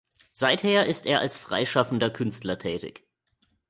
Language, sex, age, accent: German, male, 19-29, Deutschland Deutsch